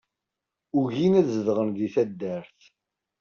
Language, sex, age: Kabyle, male, 30-39